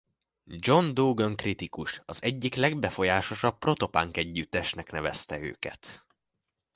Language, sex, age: Hungarian, male, under 19